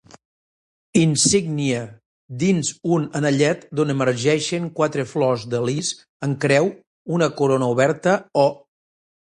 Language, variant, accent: Catalan, Central, central